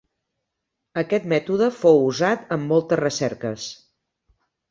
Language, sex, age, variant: Catalan, female, 60-69, Central